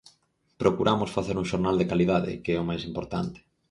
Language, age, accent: Galician, 19-29, Normativo (estándar)